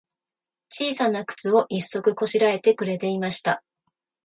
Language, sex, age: Japanese, female, 40-49